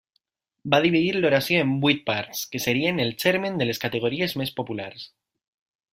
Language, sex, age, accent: Catalan, male, 19-29, valencià